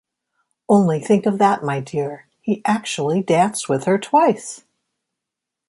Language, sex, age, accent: English, female, 60-69, United States English